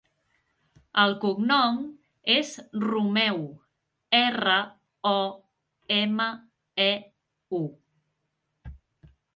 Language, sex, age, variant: Catalan, female, 30-39, Central